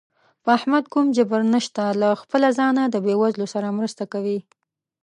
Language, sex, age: Pashto, female, 30-39